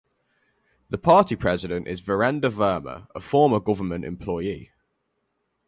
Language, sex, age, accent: English, male, 90+, England English